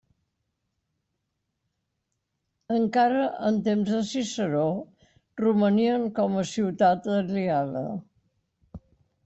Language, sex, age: Catalan, female, 90+